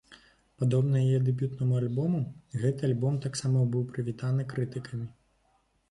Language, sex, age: Belarusian, male, 19-29